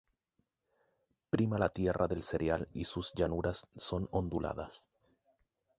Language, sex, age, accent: Spanish, male, 19-29, Chileno: Chile, Cuyo